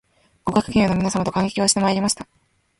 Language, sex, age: Japanese, female, 19-29